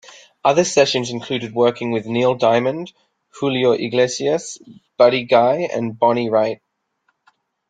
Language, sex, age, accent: English, male, 19-29, England English